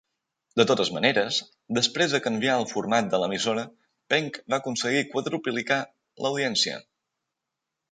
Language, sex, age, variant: Catalan, male, 19-29, Balear